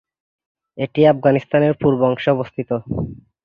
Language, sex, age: Bengali, male, 19-29